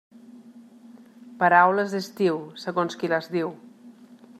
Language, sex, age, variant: Catalan, female, 40-49, Central